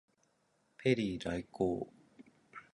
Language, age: Japanese, 19-29